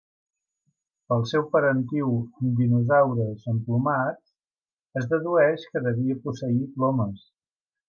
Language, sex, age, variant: Catalan, male, 60-69, Septentrional